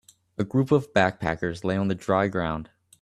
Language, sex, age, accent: English, male, 19-29, United States English